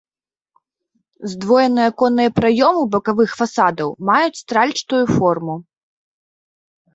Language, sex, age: Belarusian, female, 30-39